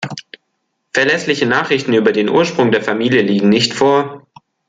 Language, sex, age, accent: German, male, under 19, Deutschland Deutsch